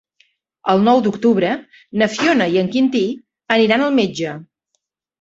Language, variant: Catalan, Central